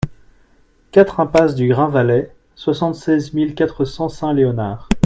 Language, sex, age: French, male, 30-39